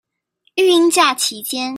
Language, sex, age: Chinese, female, 19-29